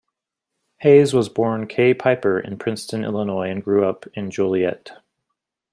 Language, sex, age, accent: English, male, 30-39, United States English